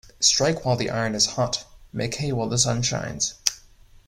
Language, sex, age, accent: English, male, under 19, United States English